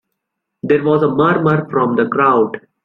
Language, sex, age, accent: English, male, 19-29, India and South Asia (India, Pakistan, Sri Lanka)